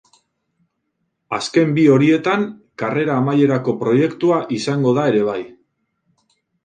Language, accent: Basque, Mendebalekoa (Araba, Bizkaia, Gipuzkoako mendebaleko herri batzuk)